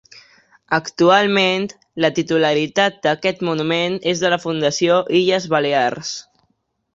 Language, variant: Catalan, Central